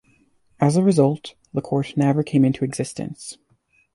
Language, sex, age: English, male, under 19